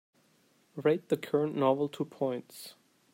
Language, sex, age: English, male, 30-39